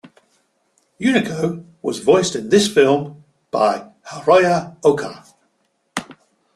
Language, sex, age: English, male, 60-69